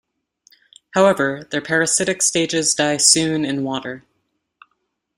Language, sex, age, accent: English, female, 19-29, United States English